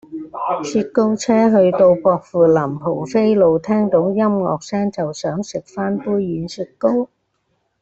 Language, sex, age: Cantonese, female, 70-79